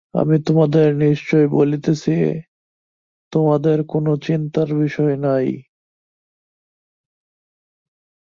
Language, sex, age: Bengali, male, 19-29